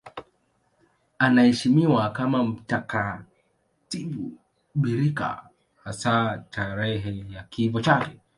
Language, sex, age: Swahili, male, 19-29